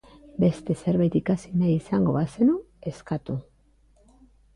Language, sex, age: Basque, female, 40-49